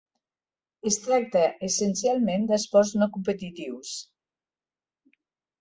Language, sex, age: Catalan, female, 60-69